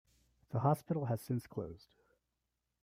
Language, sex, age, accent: English, male, 30-39, United States English